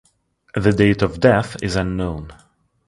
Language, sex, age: English, male, 30-39